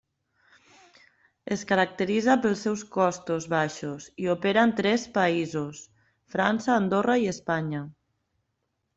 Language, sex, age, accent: Catalan, female, 30-39, valencià